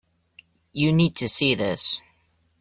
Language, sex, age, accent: English, male, 19-29, United States English